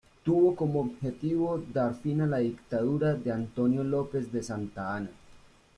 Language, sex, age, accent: Spanish, male, 19-29, Andino-Pacífico: Colombia, Perú, Ecuador, oeste de Bolivia y Venezuela andina